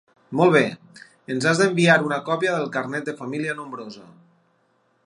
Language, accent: Catalan, valencià